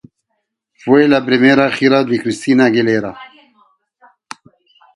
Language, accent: Spanish, España: Centro-Sur peninsular (Madrid, Toledo, Castilla-La Mancha)